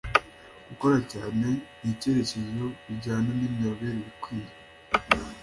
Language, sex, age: Kinyarwanda, male, under 19